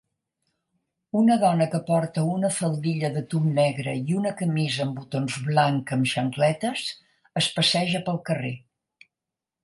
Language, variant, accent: Catalan, Central, central